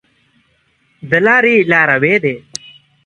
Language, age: Pashto, 19-29